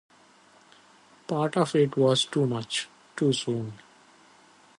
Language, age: English, 40-49